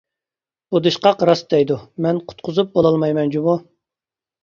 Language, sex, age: Uyghur, male, 30-39